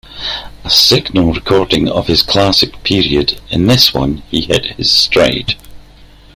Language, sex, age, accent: English, male, 40-49, Scottish English